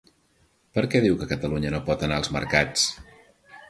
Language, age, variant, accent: Catalan, 40-49, Central, central